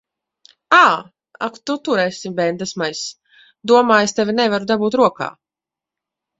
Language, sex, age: Latvian, female, 30-39